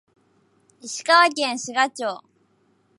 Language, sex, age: Japanese, female, under 19